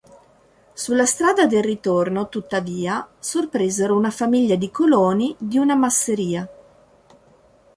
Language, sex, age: Italian, female, 50-59